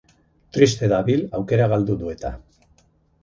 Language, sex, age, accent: Basque, male, 50-59, Erdialdekoa edo Nafarra (Gipuzkoa, Nafarroa)